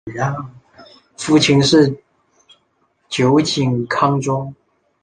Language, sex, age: Chinese, male, under 19